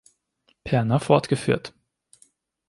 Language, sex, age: German, male, 19-29